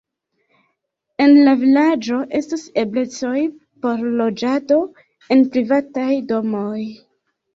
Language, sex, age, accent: Esperanto, female, 19-29, Internacia